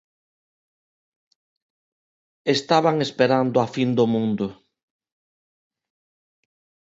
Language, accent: Galician, Neofalante